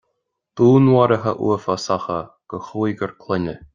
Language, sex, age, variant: Irish, male, 30-39, Gaeilge Chonnacht